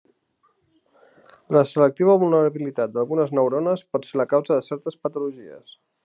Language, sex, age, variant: Catalan, male, 30-39, Central